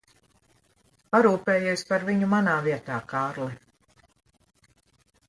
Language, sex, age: Latvian, female, 50-59